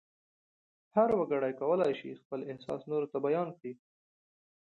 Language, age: Pashto, 19-29